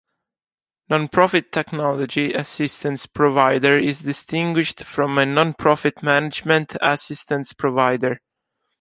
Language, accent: English, United States English